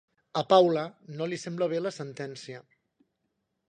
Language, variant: Catalan, Central